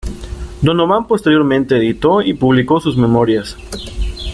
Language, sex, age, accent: Spanish, male, 19-29, México